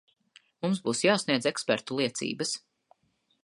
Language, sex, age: Latvian, female, 30-39